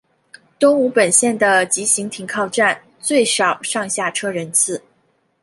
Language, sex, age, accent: Chinese, female, 19-29, 出生地：黑龙江省